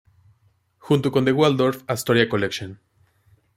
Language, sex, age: Spanish, male, 19-29